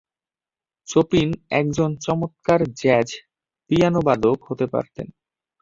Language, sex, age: Bengali, male, under 19